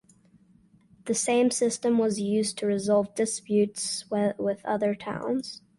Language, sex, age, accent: English, male, under 19, Southern African (South Africa, Zimbabwe, Namibia)